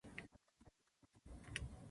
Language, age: Japanese, 19-29